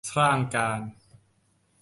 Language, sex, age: Thai, male, 19-29